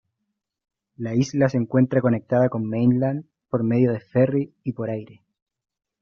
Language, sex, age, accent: Spanish, male, 19-29, Chileno: Chile, Cuyo